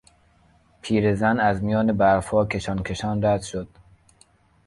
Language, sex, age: Persian, male, 19-29